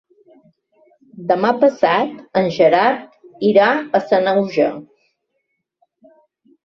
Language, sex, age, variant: Catalan, female, 50-59, Central